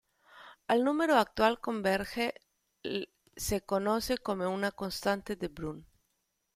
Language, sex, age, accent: Spanish, female, 40-49, México